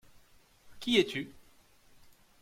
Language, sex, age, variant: French, male, 40-49, Français de métropole